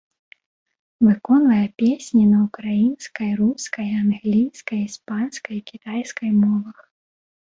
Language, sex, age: Belarusian, female, 19-29